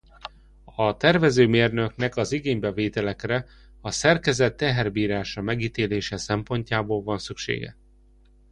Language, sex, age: Hungarian, male, 30-39